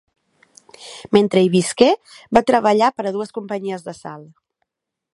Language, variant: Catalan, Central